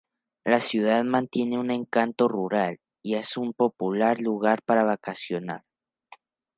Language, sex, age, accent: Spanish, male, under 19, México